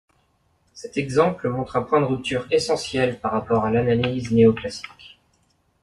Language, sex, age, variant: French, male, 30-39, Français de métropole